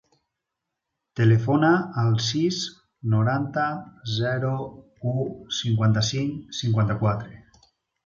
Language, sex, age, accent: Catalan, male, 30-39, valencià